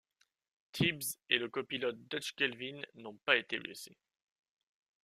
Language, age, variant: French, 19-29, Français de métropole